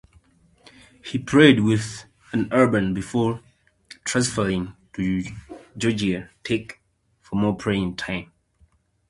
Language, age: English, 19-29